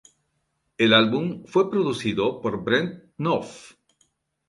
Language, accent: Spanish, Andino-Pacífico: Colombia, Perú, Ecuador, oeste de Bolivia y Venezuela andina